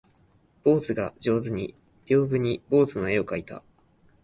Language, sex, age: Japanese, male, 19-29